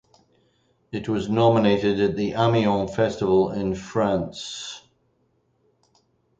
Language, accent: English, Scottish English